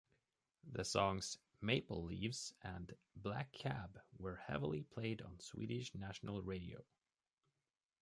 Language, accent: English, United States English